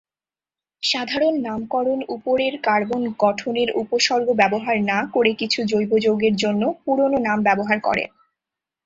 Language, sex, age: Bengali, female, 19-29